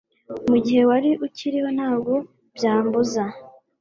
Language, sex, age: Kinyarwanda, female, 19-29